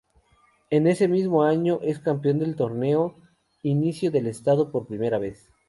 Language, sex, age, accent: Spanish, male, 19-29, México